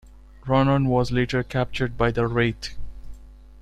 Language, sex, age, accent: English, male, 19-29, India and South Asia (India, Pakistan, Sri Lanka)